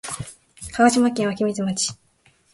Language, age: Japanese, 19-29